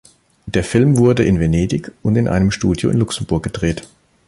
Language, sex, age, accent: German, male, 30-39, Deutschland Deutsch